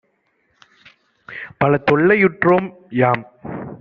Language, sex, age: Tamil, male, 30-39